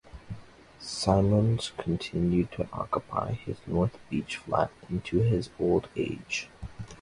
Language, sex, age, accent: English, male, under 19, United States English